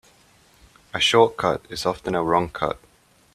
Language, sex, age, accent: English, male, 19-29, England English